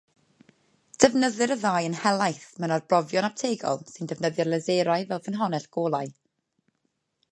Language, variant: Welsh, South-Eastern Welsh